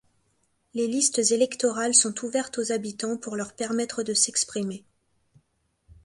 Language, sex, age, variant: French, female, 19-29, Français de métropole